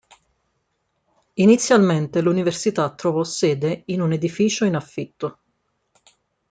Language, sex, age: Italian, female, 30-39